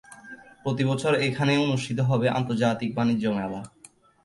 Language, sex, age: Bengali, male, 19-29